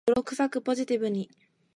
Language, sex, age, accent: Japanese, female, 19-29, 関西弁